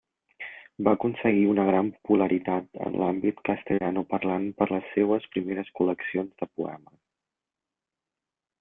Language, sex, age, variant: Catalan, male, 19-29, Central